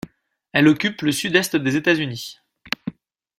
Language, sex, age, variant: French, male, 30-39, Français de métropole